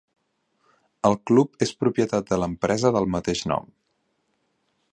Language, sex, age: Catalan, male, 30-39